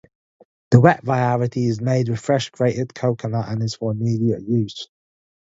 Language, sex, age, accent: English, male, 19-29, England English